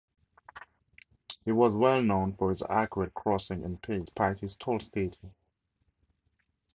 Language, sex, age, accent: English, male, 30-39, Southern African (South Africa, Zimbabwe, Namibia)